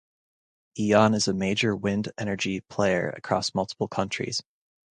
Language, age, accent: English, 19-29, United States English